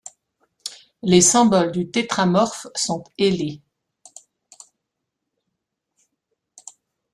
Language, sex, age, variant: French, female, 50-59, Français de métropole